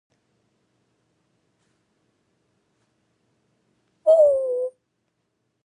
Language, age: English, under 19